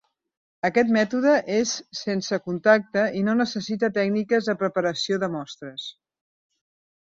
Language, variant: Catalan, Central